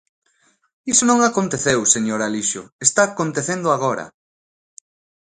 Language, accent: Galician, Normativo (estándar)